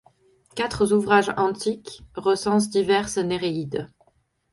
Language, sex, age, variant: French, female, 19-29, Français de métropole